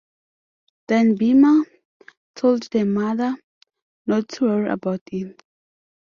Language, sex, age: English, female, 19-29